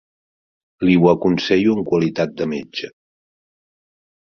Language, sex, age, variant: Catalan, male, 50-59, Central